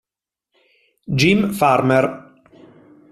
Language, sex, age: Italian, male, 40-49